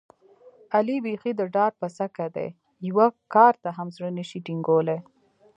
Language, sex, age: Pashto, female, 19-29